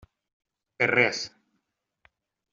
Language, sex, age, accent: Catalan, male, 40-49, valencià